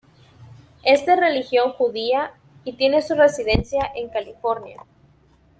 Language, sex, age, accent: Spanish, female, 19-29, América central